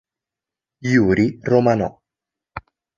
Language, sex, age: Italian, male, 19-29